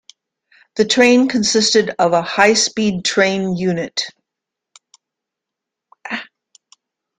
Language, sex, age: English, female, 70-79